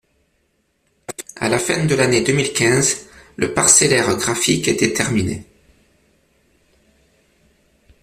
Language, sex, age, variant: French, male, 30-39, Français de métropole